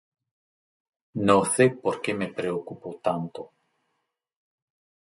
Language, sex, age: Spanish, male, 50-59